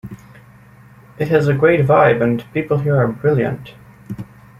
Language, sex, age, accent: English, male, 19-29, United States English